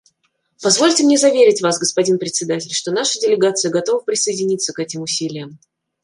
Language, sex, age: Russian, female, 30-39